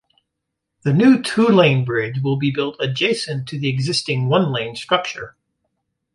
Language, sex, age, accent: English, male, 50-59, United States English